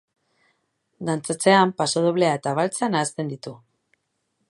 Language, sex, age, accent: Basque, female, 30-39, Mendebalekoa (Araba, Bizkaia, Gipuzkoako mendebaleko herri batzuk)